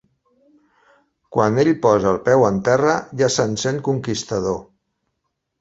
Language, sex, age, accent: Catalan, male, 50-59, Barceloní